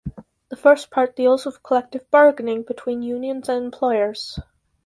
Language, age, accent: English, under 19, Canadian English